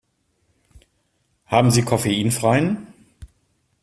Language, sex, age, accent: German, male, 40-49, Deutschland Deutsch